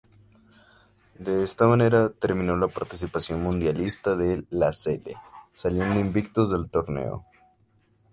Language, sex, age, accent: Spanish, male, 19-29, México